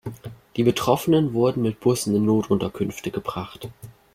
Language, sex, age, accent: German, male, under 19, Deutschland Deutsch